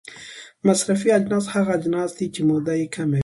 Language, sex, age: Pashto, female, 30-39